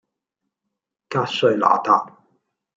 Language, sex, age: Cantonese, male, 40-49